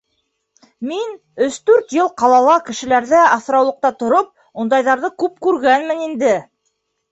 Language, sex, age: Bashkir, female, 30-39